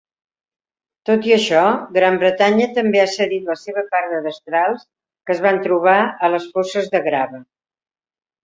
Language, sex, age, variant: Catalan, female, 70-79, Central